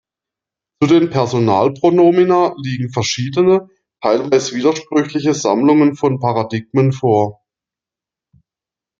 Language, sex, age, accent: German, male, 30-39, Deutschland Deutsch